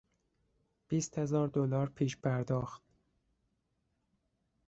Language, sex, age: Persian, male, 30-39